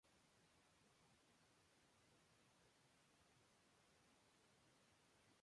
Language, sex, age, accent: Spanish, male, 40-49, Chileno: Chile, Cuyo